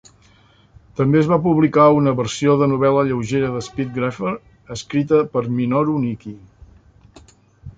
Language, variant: Catalan, Central